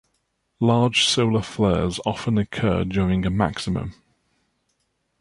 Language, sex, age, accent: English, male, 30-39, England English